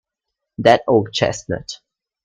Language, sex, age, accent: English, male, under 19, United States English